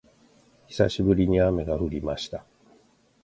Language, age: Japanese, 50-59